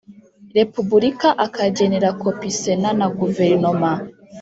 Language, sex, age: Kinyarwanda, female, 19-29